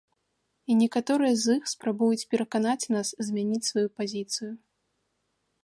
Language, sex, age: Belarusian, female, 19-29